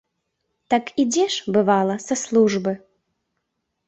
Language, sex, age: Belarusian, female, 19-29